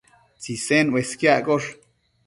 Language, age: Matsés, 40-49